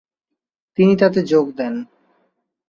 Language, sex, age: Bengali, male, 19-29